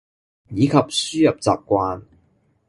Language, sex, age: Cantonese, male, 19-29